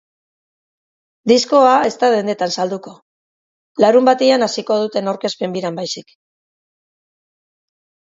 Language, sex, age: Basque, female, 50-59